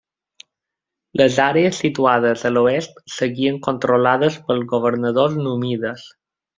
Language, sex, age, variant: Catalan, male, 30-39, Balear